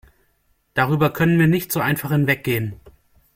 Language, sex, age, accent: German, male, 19-29, Deutschland Deutsch